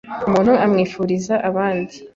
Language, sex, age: Kinyarwanda, female, 19-29